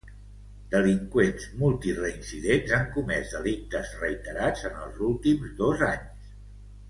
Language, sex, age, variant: Catalan, male, 60-69, Central